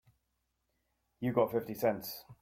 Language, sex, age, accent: English, male, 40-49, England English